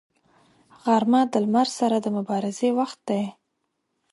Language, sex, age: Pashto, female, 19-29